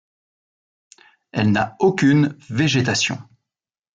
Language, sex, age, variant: French, male, 50-59, Français de métropole